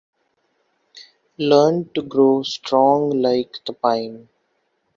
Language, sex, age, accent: English, male, 19-29, India and South Asia (India, Pakistan, Sri Lanka)